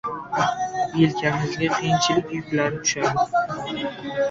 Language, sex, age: Uzbek, male, 19-29